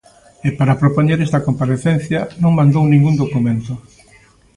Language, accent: Galician, Normativo (estándar)